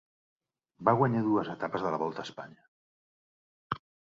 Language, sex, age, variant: Catalan, male, 50-59, Central